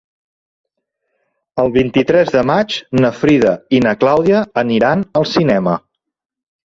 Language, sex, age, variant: Catalan, male, 40-49, Central